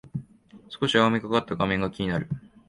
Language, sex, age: Japanese, male, 19-29